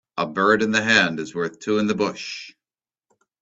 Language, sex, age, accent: English, male, 40-49, United States English